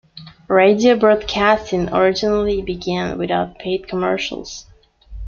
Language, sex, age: English, female, 19-29